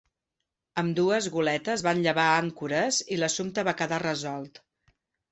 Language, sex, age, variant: Catalan, female, 50-59, Central